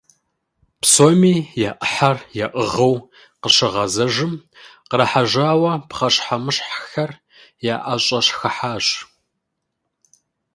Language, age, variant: Kabardian, 30-39, Адыгэбзэ (Къэбэрдей, Кирил, Урысей)